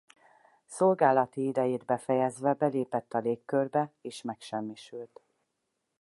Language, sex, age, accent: Hungarian, female, 40-49, budapesti